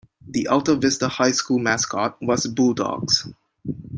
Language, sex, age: English, male, 30-39